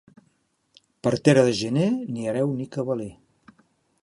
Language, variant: Catalan, Central